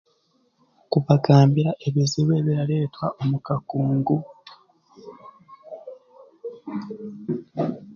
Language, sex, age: Chiga, male, 30-39